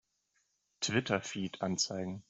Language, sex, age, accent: German, male, 19-29, Deutschland Deutsch